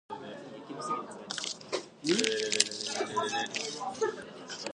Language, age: English, 19-29